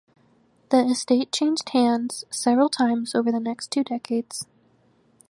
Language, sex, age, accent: English, female, 19-29, United States English